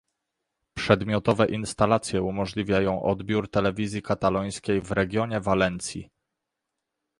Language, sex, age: Polish, male, 30-39